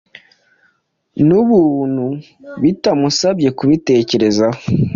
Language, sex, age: Kinyarwanda, male, 19-29